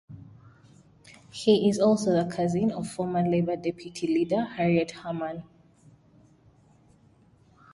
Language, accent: English, Southern African (South Africa, Zimbabwe, Namibia)